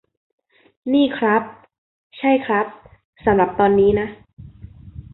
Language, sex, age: Thai, female, 19-29